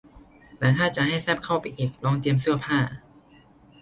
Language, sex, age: Thai, male, 19-29